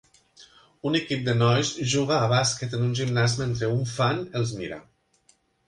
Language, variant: Catalan, Nord-Occidental